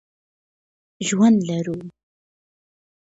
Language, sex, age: Pashto, female, 19-29